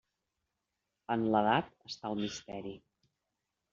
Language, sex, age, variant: Catalan, female, 40-49, Central